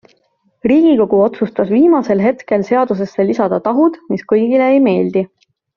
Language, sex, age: Estonian, female, 19-29